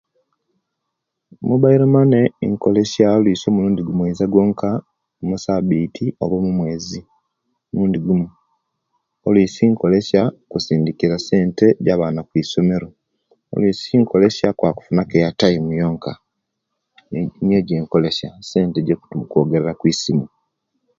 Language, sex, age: Kenyi, male, 40-49